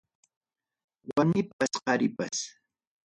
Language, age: Ayacucho Quechua, 60-69